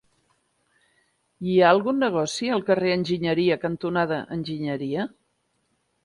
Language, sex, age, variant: Catalan, female, 50-59, Central